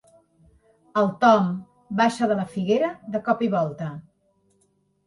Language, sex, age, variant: Catalan, female, 40-49, Central